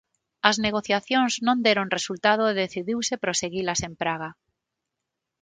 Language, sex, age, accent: Galician, female, 40-49, Normativo (estándar); Neofalante